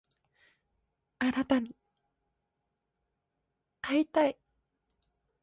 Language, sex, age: Japanese, male, under 19